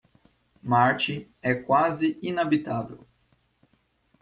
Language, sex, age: Portuguese, male, 19-29